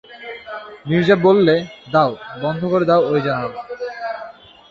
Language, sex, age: Bengali, male, 19-29